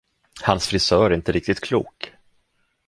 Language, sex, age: Swedish, male, 40-49